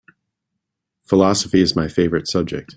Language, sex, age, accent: English, male, 50-59, United States English